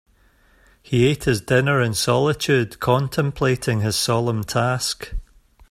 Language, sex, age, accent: English, male, 40-49, Scottish English